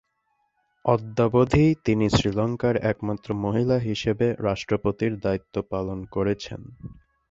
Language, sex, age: Bengali, male, 19-29